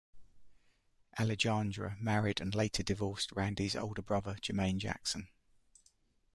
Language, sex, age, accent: English, male, 50-59, England English